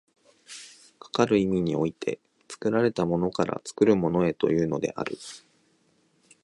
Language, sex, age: Japanese, male, 19-29